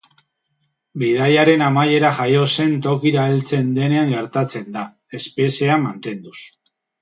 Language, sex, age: Basque, male, 40-49